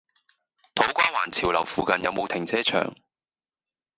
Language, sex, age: Cantonese, male, 30-39